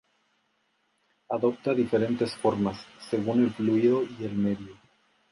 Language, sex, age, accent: Spanish, male, 40-49, México